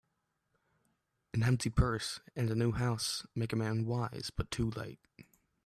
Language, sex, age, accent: English, male, under 19, United States English